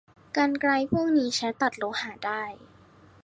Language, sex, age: Thai, female, under 19